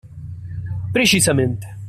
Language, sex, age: Italian, male, 19-29